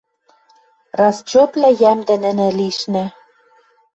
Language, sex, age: Western Mari, female, 50-59